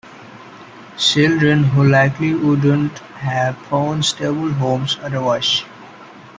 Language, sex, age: English, male, 19-29